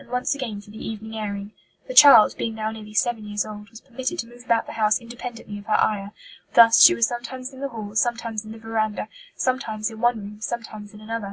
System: none